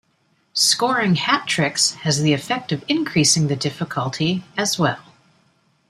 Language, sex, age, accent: English, female, 40-49, United States English